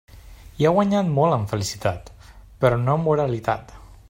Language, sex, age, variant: Catalan, male, 19-29, Central